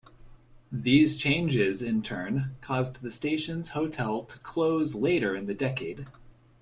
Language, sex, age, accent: English, male, 30-39, United States English